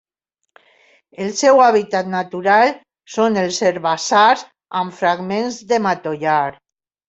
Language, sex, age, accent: Catalan, female, 60-69, valencià